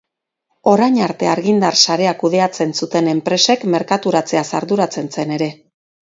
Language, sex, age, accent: Basque, female, 40-49, Erdialdekoa edo Nafarra (Gipuzkoa, Nafarroa)